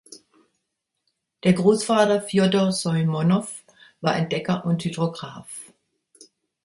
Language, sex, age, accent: German, female, 60-69, Deutschland Deutsch